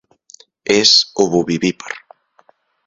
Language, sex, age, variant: Catalan, male, 19-29, Central